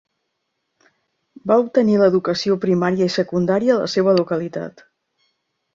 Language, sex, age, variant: Catalan, female, 50-59, Central